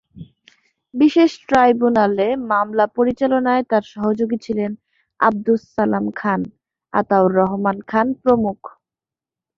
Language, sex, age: Bengali, female, 19-29